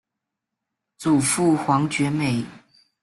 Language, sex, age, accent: Chinese, male, under 19, 出生地：湖南省